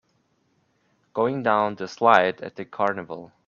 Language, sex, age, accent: English, male, 19-29, United States English